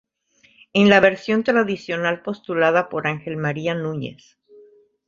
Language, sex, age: Spanish, female, 50-59